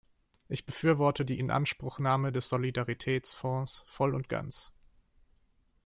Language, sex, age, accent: German, male, 19-29, Deutschland Deutsch